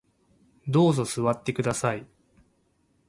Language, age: Japanese, 30-39